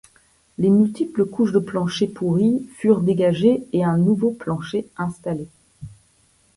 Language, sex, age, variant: French, female, 40-49, Français de métropole